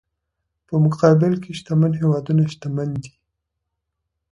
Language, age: Pashto, 19-29